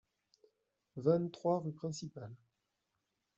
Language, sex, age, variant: French, male, 30-39, Français de métropole